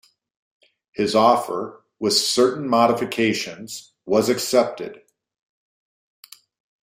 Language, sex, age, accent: English, male, 50-59, United States English